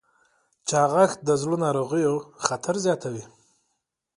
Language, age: Pashto, 30-39